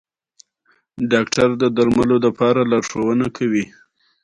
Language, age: Pashto, 19-29